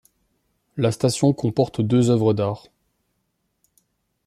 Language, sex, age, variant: French, male, 30-39, Français de métropole